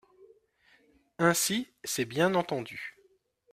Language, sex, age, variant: French, male, 40-49, Français de métropole